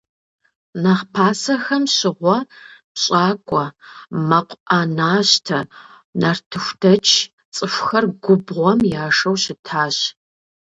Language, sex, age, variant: Kabardian, female, 30-39, Адыгэбзэ (Къэбэрдей, Кирил, псоми зэдай)